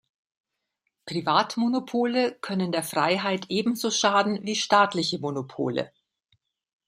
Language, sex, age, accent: German, female, 50-59, Deutschland Deutsch